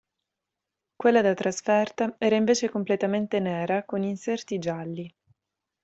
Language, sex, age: Italian, female, 19-29